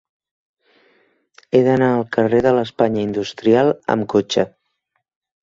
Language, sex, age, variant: Catalan, female, 50-59, Central